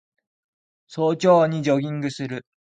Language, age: Japanese, 19-29